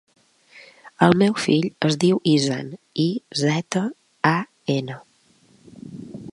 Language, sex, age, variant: Catalan, female, 40-49, Balear